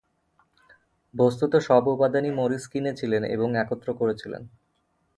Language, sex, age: Bengali, male, 30-39